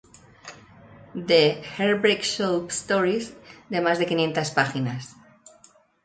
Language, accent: Spanish, España: Centro-Sur peninsular (Madrid, Toledo, Castilla-La Mancha)